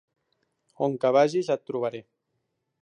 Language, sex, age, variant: Catalan, male, 19-29, Central